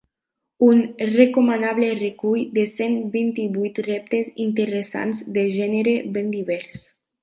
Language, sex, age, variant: Catalan, female, 19-29, Nord-Occidental